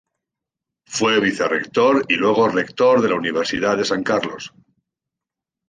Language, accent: Spanish, España: Centro-Sur peninsular (Madrid, Toledo, Castilla-La Mancha)